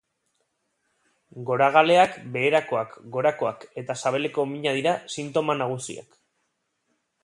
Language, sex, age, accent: Basque, male, 30-39, Erdialdekoa edo Nafarra (Gipuzkoa, Nafarroa)